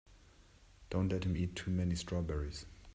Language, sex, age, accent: English, male, 40-49, United States English